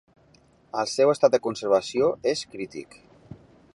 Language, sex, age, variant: Catalan, male, 40-49, Central